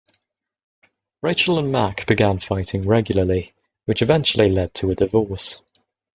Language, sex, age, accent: English, male, under 19, England English